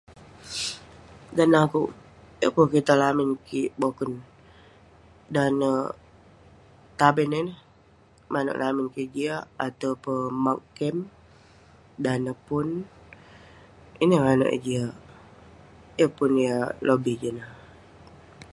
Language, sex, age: Western Penan, female, 30-39